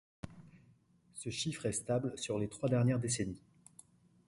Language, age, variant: French, 40-49, Français de métropole